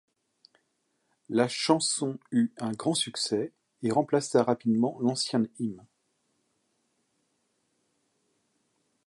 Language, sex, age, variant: French, male, 60-69, Français de métropole